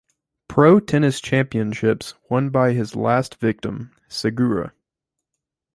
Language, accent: English, United States English